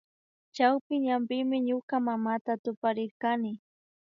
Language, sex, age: Imbabura Highland Quichua, female, 19-29